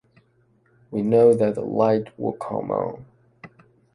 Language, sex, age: English, male, 19-29